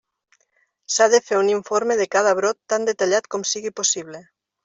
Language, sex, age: Catalan, female, 50-59